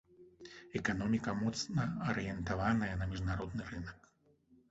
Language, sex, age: Belarusian, male, 50-59